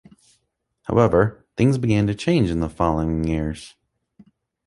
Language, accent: English, United States English